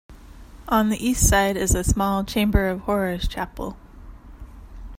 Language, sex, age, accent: English, female, 30-39, United States English